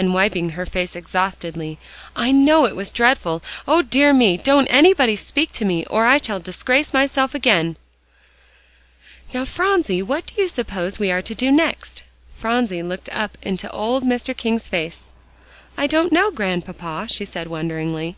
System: none